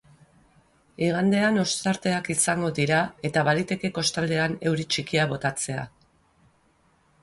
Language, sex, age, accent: Basque, female, 50-59, Mendebalekoa (Araba, Bizkaia, Gipuzkoako mendebaleko herri batzuk)